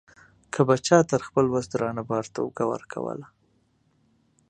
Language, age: Pashto, 30-39